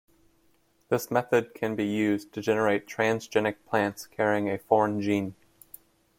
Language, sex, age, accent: English, male, 30-39, United States English